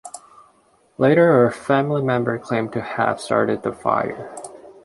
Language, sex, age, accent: English, male, 30-39, United States English